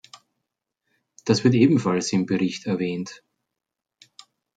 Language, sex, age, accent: German, male, 40-49, Österreichisches Deutsch